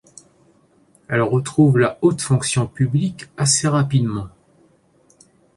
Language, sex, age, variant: French, male, 30-39, Français de métropole